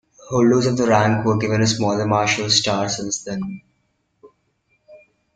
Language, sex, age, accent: English, male, 19-29, India and South Asia (India, Pakistan, Sri Lanka)